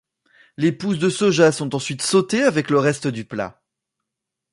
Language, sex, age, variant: French, male, 30-39, Français de métropole